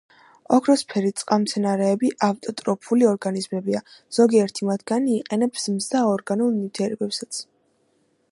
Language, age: Georgian, under 19